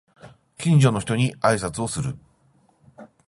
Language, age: Japanese, 50-59